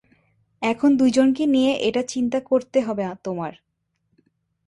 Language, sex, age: Bengali, female, 19-29